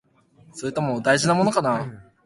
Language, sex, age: Japanese, male, under 19